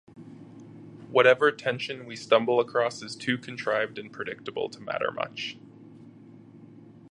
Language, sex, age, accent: English, male, 19-29, United States English